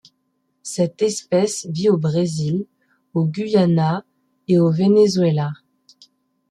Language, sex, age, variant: French, female, 19-29, Français de métropole